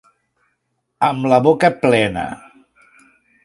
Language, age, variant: Catalan, 60-69, Tortosí